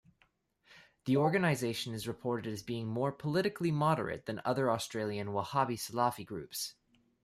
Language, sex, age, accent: English, male, 19-29, Canadian English